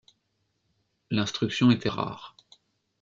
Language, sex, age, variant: French, male, under 19, Français de métropole